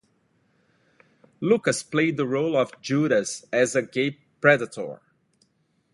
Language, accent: English, United States English